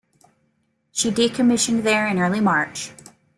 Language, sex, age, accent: English, female, 30-39, United States English